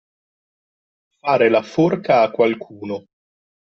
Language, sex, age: Italian, male, 30-39